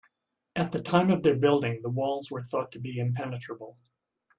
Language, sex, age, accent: English, male, 70-79, United States English